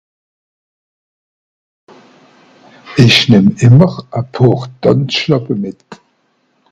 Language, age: Swiss German, 60-69